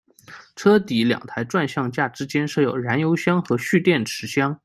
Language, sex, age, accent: Chinese, male, 19-29, 出生地：江苏省